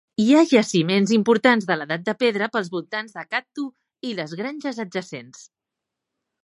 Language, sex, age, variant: Catalan, female, 40-49, Central